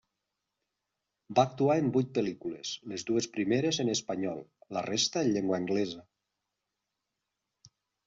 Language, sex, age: Catalan, male, 40-49